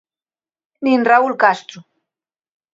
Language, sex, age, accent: Galician, female, 60-69, Normativo (estándar)